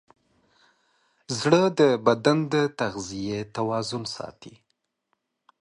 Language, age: Pashto, 30-39